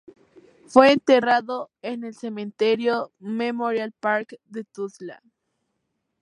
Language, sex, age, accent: Spanish, female, 19-29, México